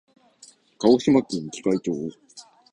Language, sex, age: Japanese, male, under 19